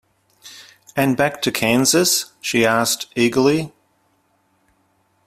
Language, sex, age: English, male, 50-59